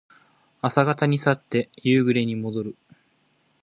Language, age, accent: Japanese, 19-29, 関西弁